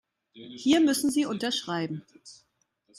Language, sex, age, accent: German, female, 30-39, Deutschland Deutsch